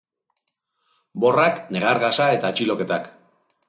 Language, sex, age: Basque, male, 40-49